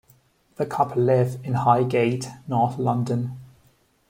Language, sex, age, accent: English, male, 19-29, England English